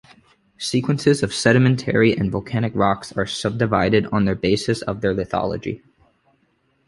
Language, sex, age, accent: English, male, 19-29, United States English